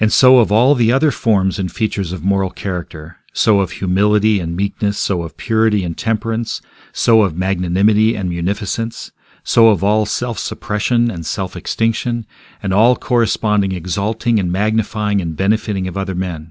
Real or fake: real